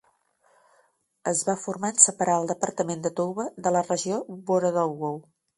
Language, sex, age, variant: Catalan, female, 50-59, Nord-Occidental